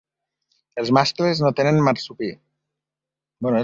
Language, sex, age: Catalan, female, 50-59